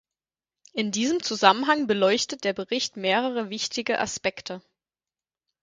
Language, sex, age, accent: German, female, 30-39, Deutschland Deutsch